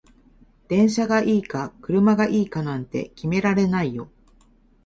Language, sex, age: Japanese, female, 50-59